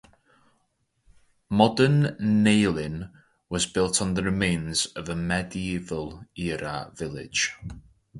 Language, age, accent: English, 30-39, Welsh English